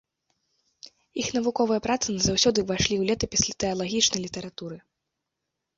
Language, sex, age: Belarusian, female, under 19